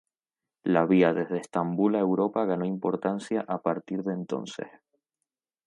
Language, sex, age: Spanish, male, 19-29